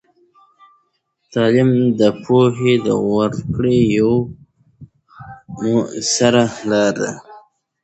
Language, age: Pashto, 19-29